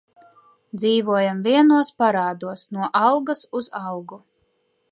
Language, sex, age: Latvian, female, 19-29